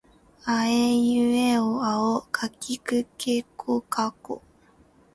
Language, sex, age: Japanese, female, 19-29